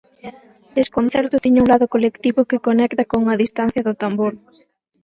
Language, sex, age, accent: Galician, female, 19-29, Atlántico (seseo e gheada)